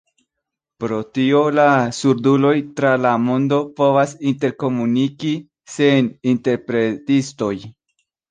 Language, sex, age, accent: Esperanto, male, 19-29, Internacia